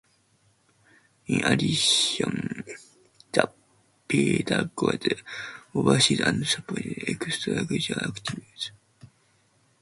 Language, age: English, under 19